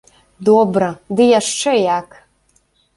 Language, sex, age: Belarusian, female, 19-29